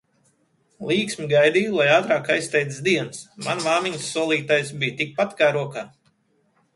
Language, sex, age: Latvian, male, 30-39